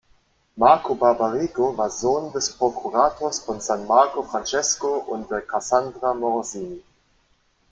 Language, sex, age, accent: German, male, 19-29, Deutschland Deutsch